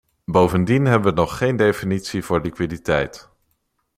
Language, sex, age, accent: Dutch, male, under 19, Nederlands Nederlands